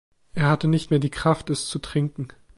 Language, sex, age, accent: German, male, 30-39, Deutschland Deutsch